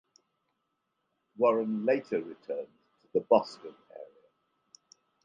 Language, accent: English, England English